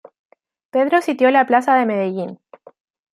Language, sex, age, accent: Spanish, female, 19-29, Chileno: Chile, Cuyo